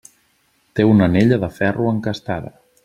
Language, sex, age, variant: Catalan, male, 30-39, Central